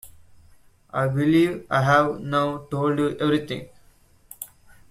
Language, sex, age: English, male, 19-29